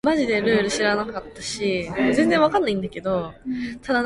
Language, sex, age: Korean, female, 19-29